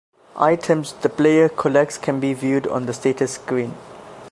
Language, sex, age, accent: English, male, under 19, Southern African (South Africa, Zimbabwe, Namibia)